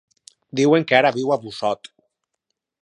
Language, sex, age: Catalan, male, 30-39